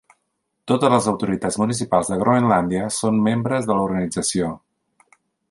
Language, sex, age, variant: Catalan, male, 40-49, Central